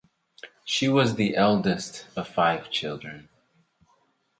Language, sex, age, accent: English, male, 19-29, United States English